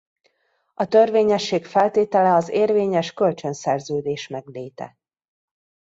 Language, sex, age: Hungarian, female, 30-39